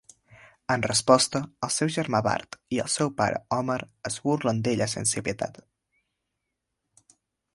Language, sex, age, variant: Catalan, male, under 19, Central